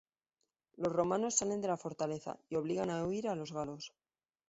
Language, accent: Spanish, España: Centro-Sur peninsular (Madrid, Toledo, Castilla-La Mancha)